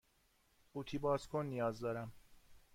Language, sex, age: Persian, male, 40-49